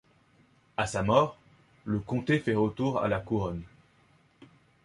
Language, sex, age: French, male, 30-39